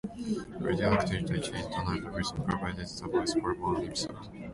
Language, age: English, 19-29